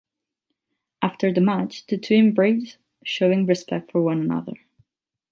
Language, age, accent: English, 19-29, United States English; England English; Irish English